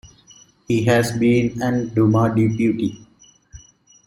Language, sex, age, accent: English, male, 19-29, United States English